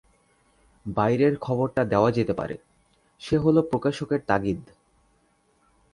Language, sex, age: Bengali, male, 19-29